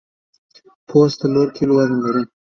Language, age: Pashto, 19-29